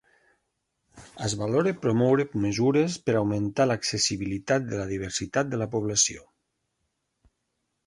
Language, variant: Catalan, Nord-Occidental